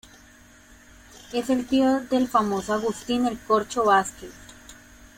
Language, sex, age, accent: Spanish, female, 19-29, Caribe: Cuba, Venezuela, Puerto Rico, República Dominicana, Panamá, Colombia caribeña, México caribeño, Costa del golfo de México